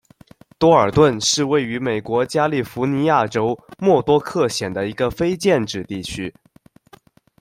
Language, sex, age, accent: Chinese, male, under 19, 出生地：江西省